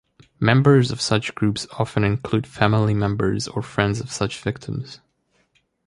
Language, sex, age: English, male, 19-29